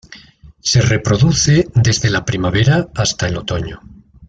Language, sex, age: Spanish, male, 60-69